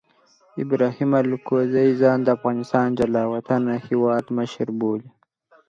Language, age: Pashto, 19-29